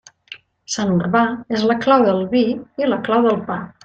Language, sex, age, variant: Catalan, female, 50-59, Central